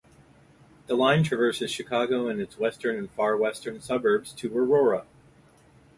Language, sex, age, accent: English, male, 40-49, United States English